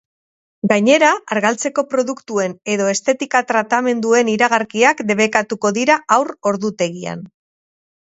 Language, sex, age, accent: Basque, female, 40-49, Mendebalekoa (Araba, Bizkaia, Gipuzkoako mendebaleko herri batzuk)